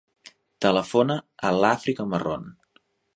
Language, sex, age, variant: Catalan, male, 19-29, Central